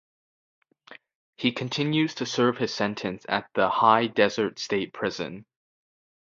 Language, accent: English, United States English